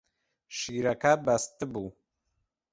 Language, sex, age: Central Kurdish, male, 30-39